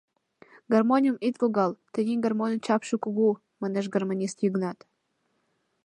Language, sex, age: Mari, female, under 19